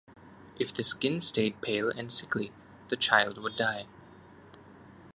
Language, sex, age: English, male, 30-39